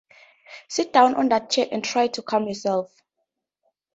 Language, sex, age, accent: English, female, 19-29, Southern African (South Africa, Zimbabwe, Namibia)